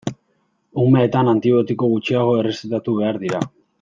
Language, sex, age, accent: Basque, male, 19-29, Mendebalekoa (Araba, Bizkaia, Gipuzkoako mendebaleko herri batzuk)